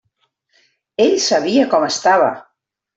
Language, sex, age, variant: Catalan, female, 50-59, Central